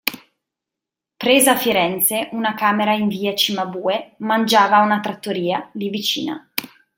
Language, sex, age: Italian, female, 30-39